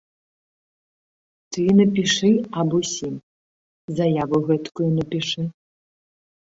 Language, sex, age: Belarusian, female, 40-49